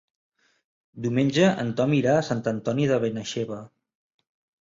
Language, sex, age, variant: Catalan, male, 30-39, Central